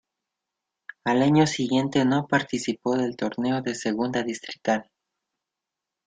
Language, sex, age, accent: Spanish, male, 19-29, Andino-Pacífico: Colombia, Perú, Ecuador, oeste de Bolivia y Venezuela andina